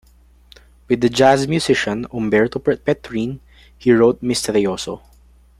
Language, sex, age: English, male, 19-29